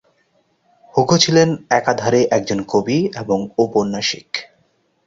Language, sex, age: Bengali, male, 30-39